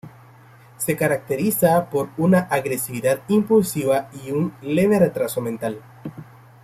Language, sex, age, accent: Spanish, male, 30-39, América central